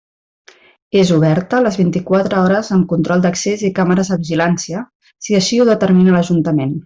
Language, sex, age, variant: Catalan, female, 40-49, Central